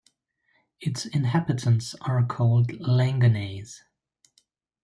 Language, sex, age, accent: English, male, 40-49, England English